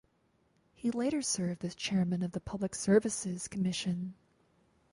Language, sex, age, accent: English, female, 19-29, United States English